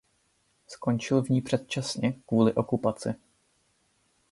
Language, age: Czech, 19-29